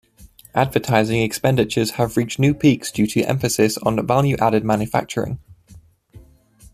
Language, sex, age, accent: English, male, 19-29, England English